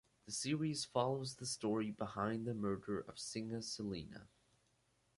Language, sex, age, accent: English, male, under 19, United States English